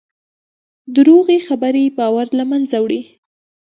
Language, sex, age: Pashto, female, 19-29